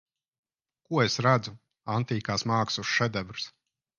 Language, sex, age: Latvian, male, 40-49